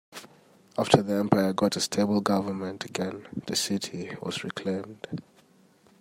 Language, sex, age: English, male, 19-29